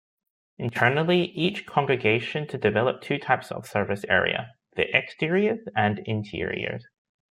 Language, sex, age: English, male, 19-29